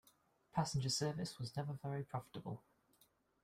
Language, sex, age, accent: English, male, 19-29, England English